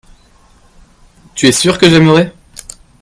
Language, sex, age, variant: French, male, under 19, Français de métropole